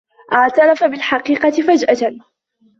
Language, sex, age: Arabic, female, 19-29